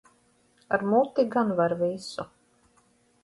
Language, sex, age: Latvian, female, 50-59